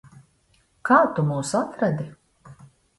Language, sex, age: Latvian, female, 50-59